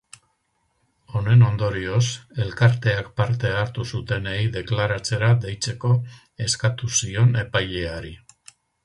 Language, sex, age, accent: Basque, male, 70-79, Mendebalekoa (Araba, Bizkaia, Gipuzkoako mendebaleko herri batzuk)